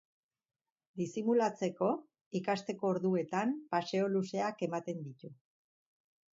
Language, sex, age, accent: Basque, female, 50-59, Mendebalekoa (Araba, Bizkaia, Gipuzkoako mendebaleko herri batzuk)